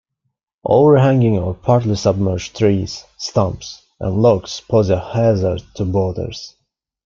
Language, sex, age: English, male, 19-29